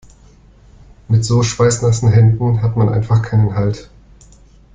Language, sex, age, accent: German, male, 30-39, Deutschland Deutsch